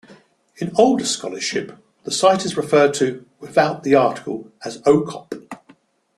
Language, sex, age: English, male, 60-69